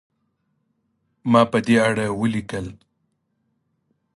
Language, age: Pashto, 30-39